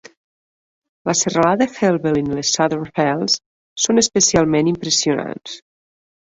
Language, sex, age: Catalan, female, 30-39